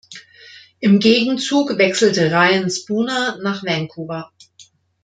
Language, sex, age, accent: German, female, 50-59, Deutschland Deutsch